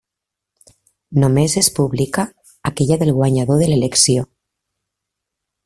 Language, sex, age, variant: Catalan, female, 40-49, Septentrional